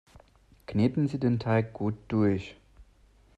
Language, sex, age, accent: German, male, 30-39, Deutschland Deutsch